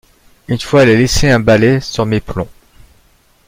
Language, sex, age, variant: French, male, 50-59, Français de métropole